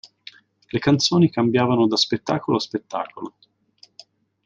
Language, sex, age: Italian, male, 40-49